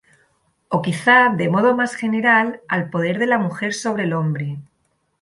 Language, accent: Spanish, España: Sur peninsular (Andalucia, Extremadura, Murcia)